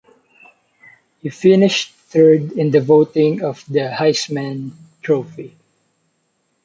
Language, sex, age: English, male, 19-29